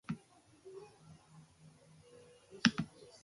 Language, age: Basque, under 19